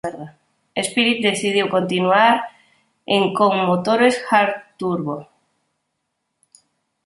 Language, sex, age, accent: Galician, female, 40-49, Oriental (común en zona oriental)